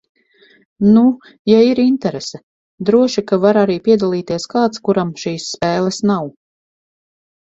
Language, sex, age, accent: Latvian, female, 50-59, Riga